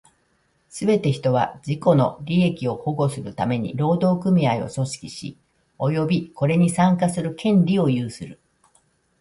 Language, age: Japanese, 60-69